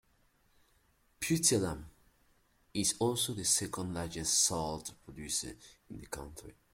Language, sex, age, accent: English, male, 19-29, England English